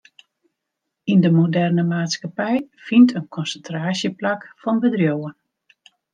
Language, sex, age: Western Frisian, female, 60-69